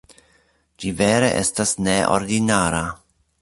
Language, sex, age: Esperanto, male, 40-49